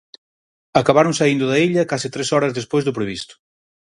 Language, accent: Galician, Normativo (estándar)